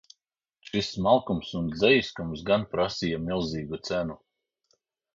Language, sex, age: Latvian, male, 40-49